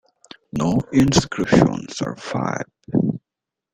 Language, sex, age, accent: English, male, 19-29, United States English